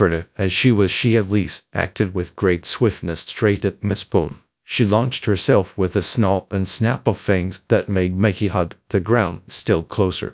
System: TTS, GradTTS